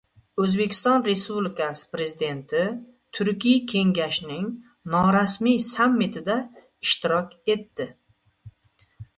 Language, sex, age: Uzbek, male, 30-39